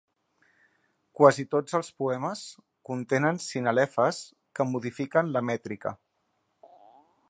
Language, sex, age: Catalan, male, 40-49